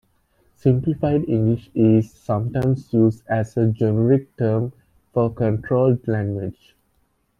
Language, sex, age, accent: English, male, 19-29, England English